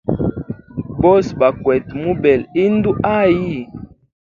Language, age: Hemba, 19-29